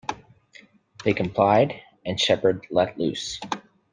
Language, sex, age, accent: English, male, 30-39, Canadian English